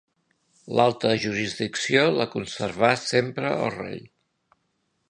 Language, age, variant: Catalan, 60-69, Central